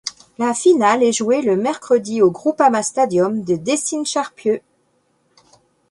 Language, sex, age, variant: French, female, 50-59, Français de métropole